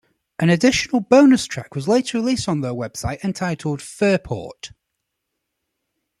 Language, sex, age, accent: English, male, 19-29, England English